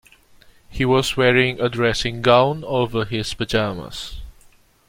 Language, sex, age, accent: English, male, 19-29, Singaporean English